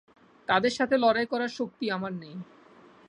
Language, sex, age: Bengali, male, under 19